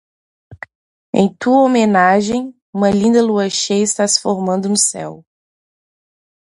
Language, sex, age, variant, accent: Portuguese, female, 30-39, Portuguese (Brasil), Mineiro